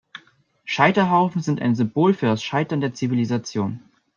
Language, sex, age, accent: German, male, 19-29, Deutschland Deutsch